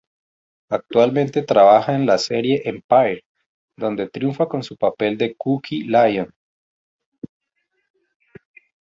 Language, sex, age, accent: Spanish, male, 30-39, Andino-Pacífico: Colombia, Perú, Ecuador, oeste de Bolivia y Venezuela andina